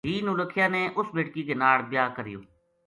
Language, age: Gujari, 40-49